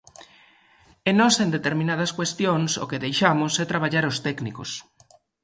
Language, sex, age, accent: Galician, male, 19-29, Normativo (estándar)